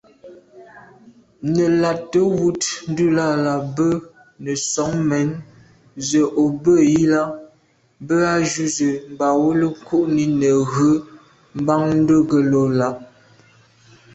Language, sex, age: Medumba, female, 19-29